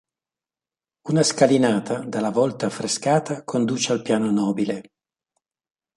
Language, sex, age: Italian, male, 60-69